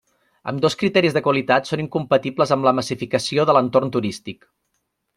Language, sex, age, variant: Catalan, male, 30-39, Nord-Occidental